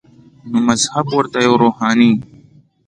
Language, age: Pashto, 19-29